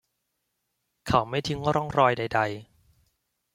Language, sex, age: Thai, male, 30-39